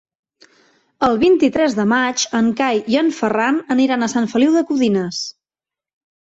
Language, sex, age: Catalan, female, 30-39